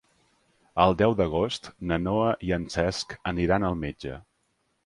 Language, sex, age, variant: Catalan, male, 30-39, Central